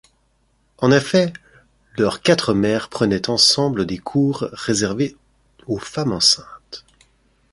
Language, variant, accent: French, Français d'Europe, Français de Suisse